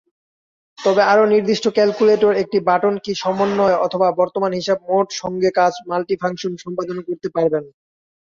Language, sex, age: Bengali, male, 19-29